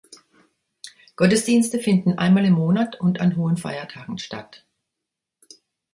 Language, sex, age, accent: German, female, 60-69, Deutschland Deutsch